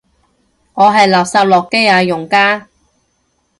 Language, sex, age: Cantonese, female, 30-39